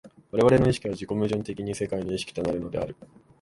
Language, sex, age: Japanese, male, 19-29